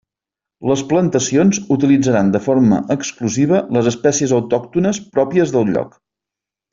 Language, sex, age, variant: Catalan, male, 40-49, Central